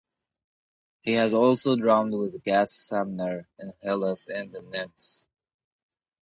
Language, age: English, under 19